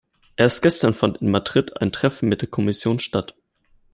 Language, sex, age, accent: German, male, 19-29, Deutschland Deutsch